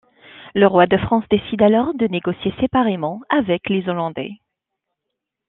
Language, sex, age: French, female, 30-39